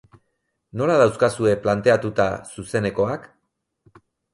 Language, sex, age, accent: Basque, male, 40-49, Erdialdekoa edo Nafarra (Gipuzkoa, Nafarroa)